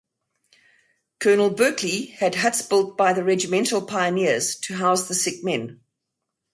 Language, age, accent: English, 50-59, Southern African (South Africa, Zimbabwe, Namibia)